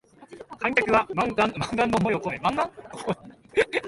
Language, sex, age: Japanese, male, 19-29